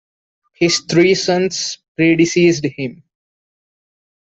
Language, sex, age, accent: English, male, 19-29, India and South Asia (India, Pakistan, Sri Lanka)